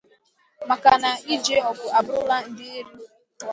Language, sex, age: Igbo, female, 19-29